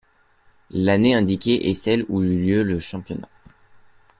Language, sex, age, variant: French, male, 19-29, Français de métropole